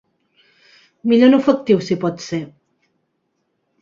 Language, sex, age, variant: Catalan, female, 30-39, Central